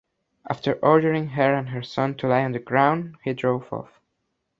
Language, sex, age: English, male, under 19